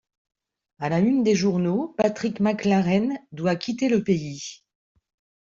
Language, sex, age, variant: French, female, 30-39, Français de métropole